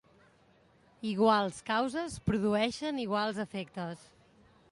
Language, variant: Catalan, Septentrional